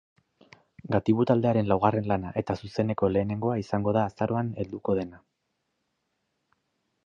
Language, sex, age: Basque, male, 30-39